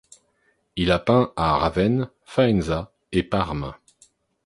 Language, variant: French, Français de métropole